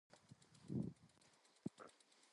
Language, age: English, 19-29